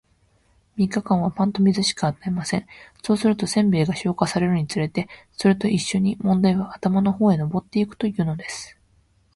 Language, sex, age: Japanese, female, 19-29